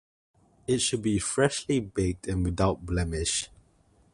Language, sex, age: English, male, 19-29